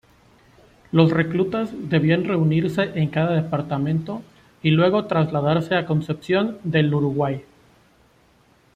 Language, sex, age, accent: Spanish, male, 19-29, México